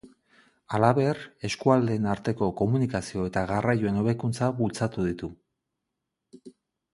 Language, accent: Basque, Erdialdekoa edo Nafarra (Gipuzkoa, Nafarroa)